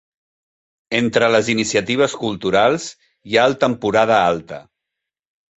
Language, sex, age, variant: Catalan, male, 40-49, Central